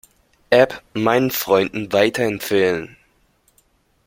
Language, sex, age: German, male, 19-29